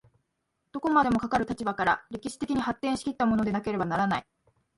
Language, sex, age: Japanese, female, under 19